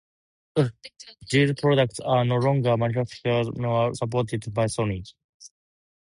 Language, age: English, 19-29